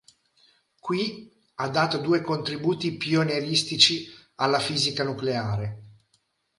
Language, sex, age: Italian, male, 40-49